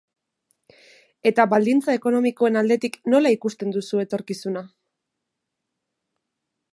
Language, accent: Basque, Mendebalekoa (Araba, Bizkaia, Gipuzkoako mendebaleko herri batzuk)